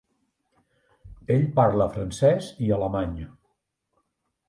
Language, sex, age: Catalan, male, 60-69